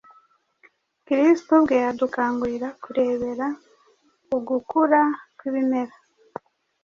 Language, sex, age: Kinyarwanda, female, 30-39